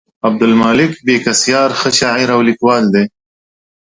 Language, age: Pashto, 30-39